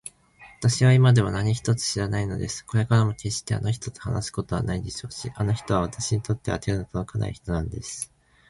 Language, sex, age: Japanese, male, 19-29